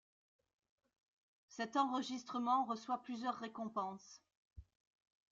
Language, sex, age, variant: French, female, 60-69, Français de métropole